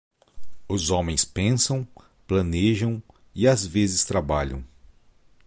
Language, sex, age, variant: Portuguese, male, 30-39, Portuguese (Brasil)